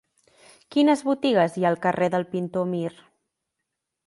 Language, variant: Catalan, Central